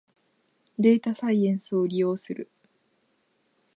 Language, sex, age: Japanese, female, 19-29